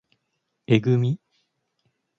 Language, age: Japanese, 19-29